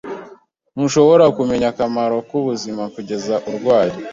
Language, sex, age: Kinyarwanda, male, 19-29